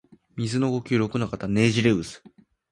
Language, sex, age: Japanese, male, under 19